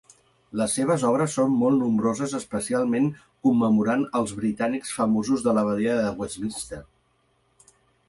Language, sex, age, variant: Catalan, male, 50-59, Central